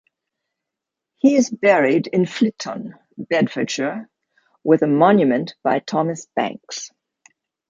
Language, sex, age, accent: English, female, 70-79, United States English